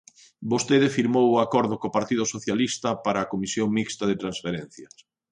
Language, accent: Galician, Central (gheada)